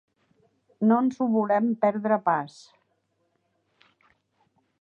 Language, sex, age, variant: Catalan, female, 70-79, Central